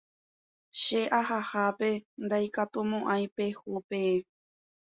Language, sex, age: Guarani, female, 19-29